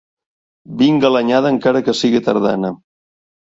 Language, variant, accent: Catalan, Central, central